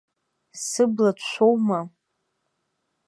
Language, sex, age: Abkhazian, female, under 19